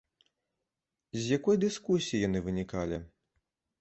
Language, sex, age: Belarusian, male, 19-29